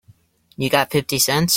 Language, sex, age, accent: English, male, 19-29, United States English